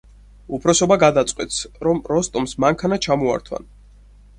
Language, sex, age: Georgian, male, 19-29